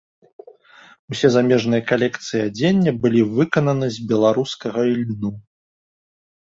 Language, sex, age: Belarusian, male, 19-29